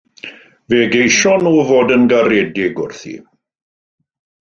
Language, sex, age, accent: Welsh, male, 50-59, Y Deyrnas Unedig Cymraeg